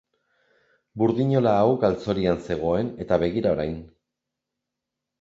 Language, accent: Basque, Erdialdekoa edo Nafarra (Gipuzkoa, Nafarroa)